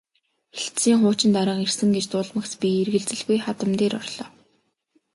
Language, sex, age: Mongolian, female, 19-29